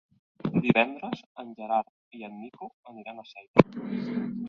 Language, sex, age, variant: Catalan, male, 30-39, Central